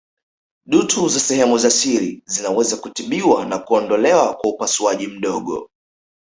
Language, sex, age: Swahili, male, 19-29